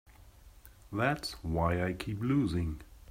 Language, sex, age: English, male, 50-59